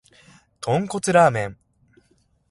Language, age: Japanese, 19-29